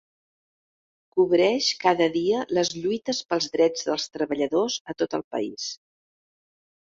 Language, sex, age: Catalan, female, 60-69